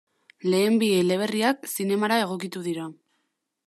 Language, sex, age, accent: Basque, female, 19-29, Mendebalekoa (Araba, Bizkaia, Gipuzkoako mendebaleko herri batzuk)